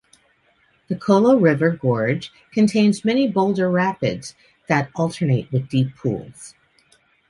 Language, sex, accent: English, female, United States English